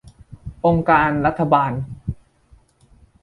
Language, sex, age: Thai, male, 19-29